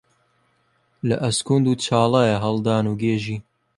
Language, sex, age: Central Kurdish, male, 19-29